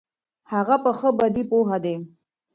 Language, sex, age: Pashto, female, 30-39